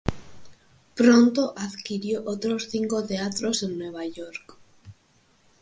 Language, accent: Spanish, España: Norte peninsular (Asturias, Castilla y León, Cantabria, País Vasco, Navarra, Aragón, La Rioja, Guadalajara, Cuenca)